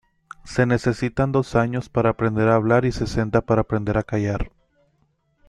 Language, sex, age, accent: Spanish, male, 30-39, México